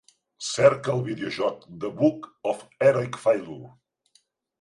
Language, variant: Catalan, Central